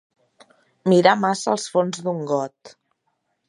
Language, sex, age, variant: Catalan, female, 19-29, Central